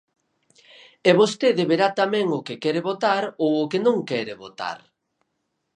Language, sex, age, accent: Galician, male, 50-59, Oriental (común en zona oriental)